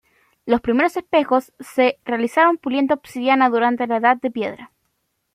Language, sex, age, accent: Spanish, female, 19-29, Chileno: Chile, Cuyo